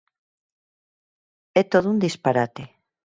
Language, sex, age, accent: Galician, female, 40-49, Normativo (estándar)